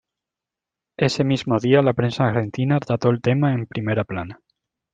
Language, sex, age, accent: Spanish, male, 30-39, España: Sur peninsular (Andalucia, Extremadura, Murcia)